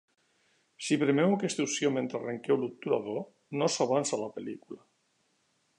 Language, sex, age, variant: Catalan, male, 60-69, Central